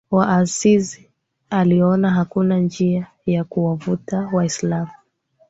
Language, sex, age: Swahili, female, 19-29